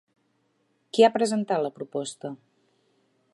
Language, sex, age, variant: Catalan, female, 40-49, Central